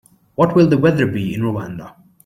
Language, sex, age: English, male, 30-39